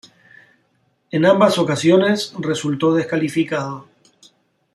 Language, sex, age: Spanish, male, 50-59